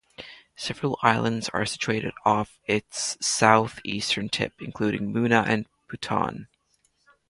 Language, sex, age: English, male, under 19